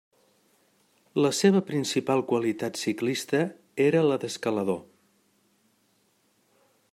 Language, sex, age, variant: Catalan, male, 60-69, Central